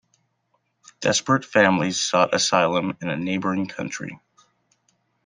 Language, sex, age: English, male, 30-39